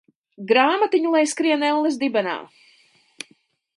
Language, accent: Latvian, Rigas